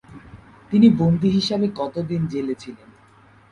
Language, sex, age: Bengali, male, 19-29